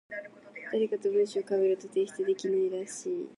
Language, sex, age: Japanese, female, 19-29